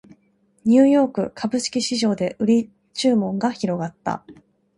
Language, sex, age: Japanese, female, 19-29